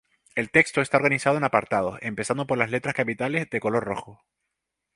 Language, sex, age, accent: Spanish, male, 50-59, España: Islas Canarias